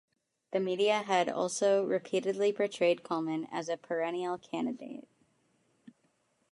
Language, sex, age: English, female, under 19